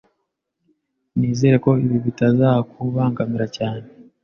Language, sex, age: Kinyarwanda, male, 19-29